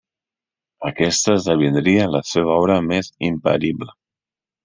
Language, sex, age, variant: Catalan, male, 30-39, Central